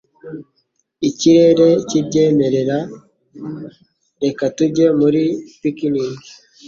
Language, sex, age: Kinyarwanda, male, 19-29